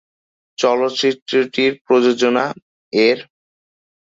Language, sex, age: Bengali, male, under 19